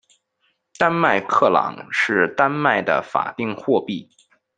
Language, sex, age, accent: Chinese, male, 19-29, 出生地：北京市